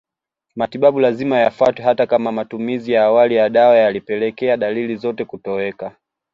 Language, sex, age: Swahili, male, 19-29